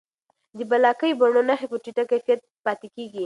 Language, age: Pashto, 19-29